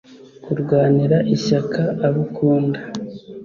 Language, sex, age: Kinyarwanda, male, 30-39